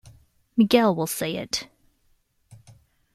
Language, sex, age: English, female, 19-29